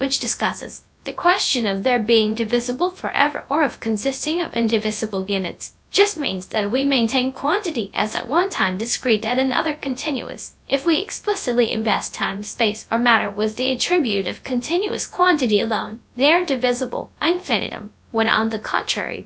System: TTS, GradTTS